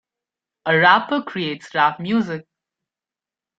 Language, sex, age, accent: English, male, 19-29, India and South Asia (India, Pakistan, Sri Lanka)